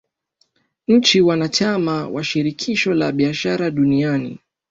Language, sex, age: Swahili, male, 19-29